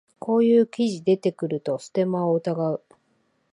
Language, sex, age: Japanese, female, 40-49